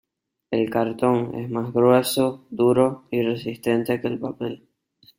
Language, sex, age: Spanish, male, under 19